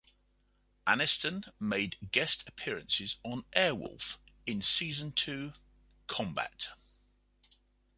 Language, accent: English, England English